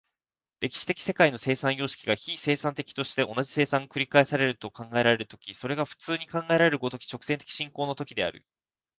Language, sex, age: Japanese, male, 19-29